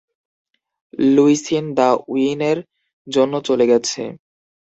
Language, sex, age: Bengali, male, 19-29